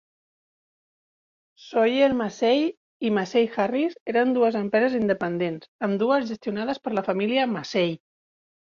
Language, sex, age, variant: Catalan, female, 40-49, Central